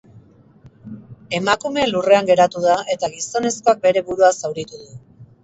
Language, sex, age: Basque, female, 50-59